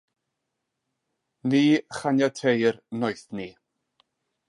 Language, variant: Welsh, South-Western Welsh